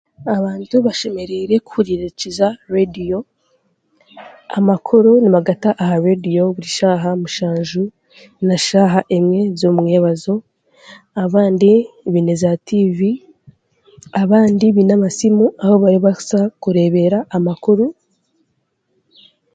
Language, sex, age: Chiga, female, 19-29